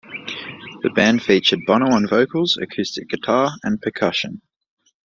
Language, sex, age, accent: English, male, 19-29, Australian English